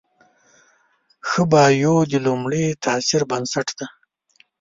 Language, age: Pashto, 30-39